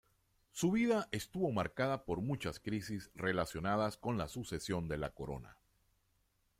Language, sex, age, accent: Spanish, male, 60-69, Caribe: Cuba, Venezuela, Puerto Rico, República Dominicana, Panamá, Colombia caribeña, México caribeño, Costa del golfo de México